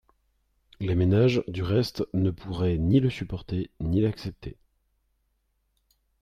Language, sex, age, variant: French, male, 30-39, Français de métropole